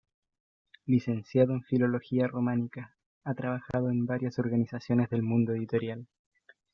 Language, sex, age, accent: Spanish, male, 19-29, Chileno: Chile, Cuyo